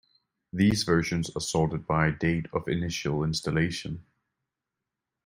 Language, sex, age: English, male, 19-29